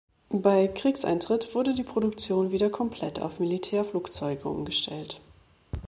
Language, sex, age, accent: German, female, 40-49, Deutschland Deutsch